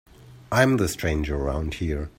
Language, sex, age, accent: English, male, 30-39, England English